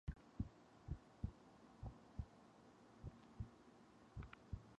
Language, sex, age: English, female, 19-29